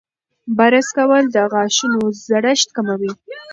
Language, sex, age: Pashto, female, 19-29